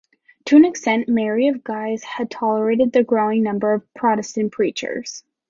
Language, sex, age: English, female, 19-29